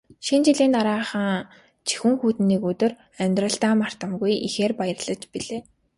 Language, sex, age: Mongolian, female, 19-29